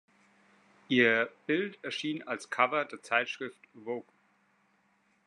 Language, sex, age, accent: German, male, 30-39, Deutschland Deutsch